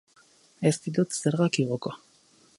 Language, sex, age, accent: Basque, male, 19-29, Erdialdekoa edo Nafarra (Gipuzkoa, Nafarroa)